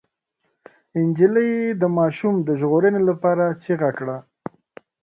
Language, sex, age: Pashto, male, 30-39